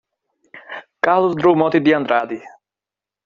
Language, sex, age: Portuguese, male, 30-39